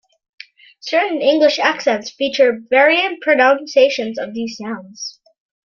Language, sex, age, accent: English, female, under 19, Canadian English